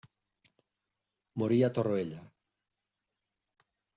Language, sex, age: Catalan, male, 40-49